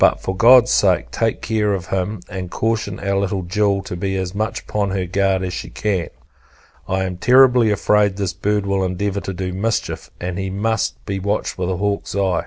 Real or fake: real